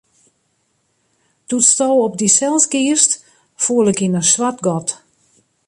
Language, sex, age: Western Frisian, female, 50-59